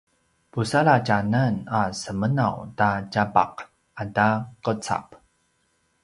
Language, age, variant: Paiwan, 30-39, pinayuanan a kinaikacedasan (東排灣語)